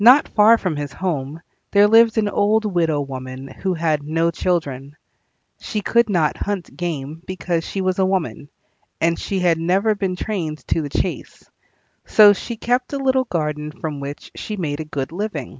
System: none